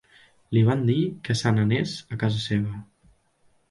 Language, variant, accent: Catalan, Central, Barcelona